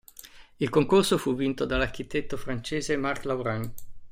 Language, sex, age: Italian, male, 50-59